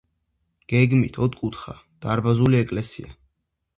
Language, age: Georgian, under 19